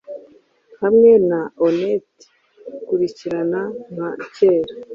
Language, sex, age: Kinyarwanda, female, 19-29